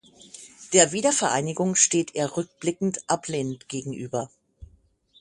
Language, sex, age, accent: German, female, 50-59, Deutschland Deutsch